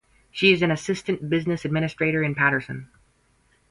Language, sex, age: English, female, 19-29